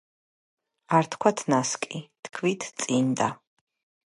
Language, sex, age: Georgian, female, 30-39